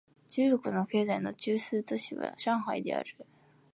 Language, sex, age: Japanese, female, 19-29